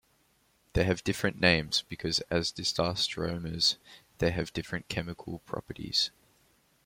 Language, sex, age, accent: English, male, 19-29, Australian English